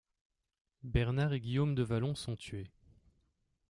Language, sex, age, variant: French, male, 30-39, Français de métropole